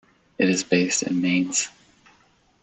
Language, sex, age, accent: English, male, 30-39, United States English